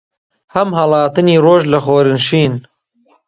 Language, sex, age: Central Kurdish, male, 19-29